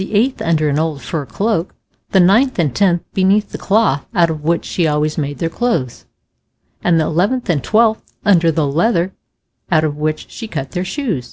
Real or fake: real